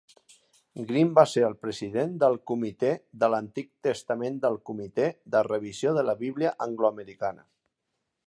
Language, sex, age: Catalan, male, 50-59